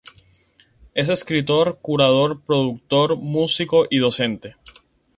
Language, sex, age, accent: Spanish, male, 19-29, Caribe: Cuba, Venezuela, Puerto Rico, República Dominicana, Panamá, Colombia caribeña, México caribeño, Costa del golfo de México